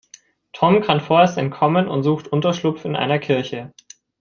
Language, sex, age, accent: German, male, 19-29, Deutschland Deutsch